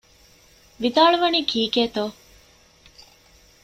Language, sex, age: Divehi, female, 19-29